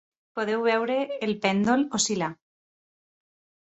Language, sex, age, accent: Catalan, female, 30-39, Ebrenc